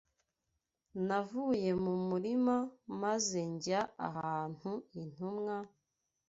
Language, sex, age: Kinyarwanda, female, 19-29